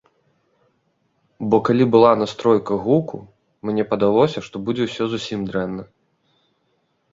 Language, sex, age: Belarusian, male, 30-39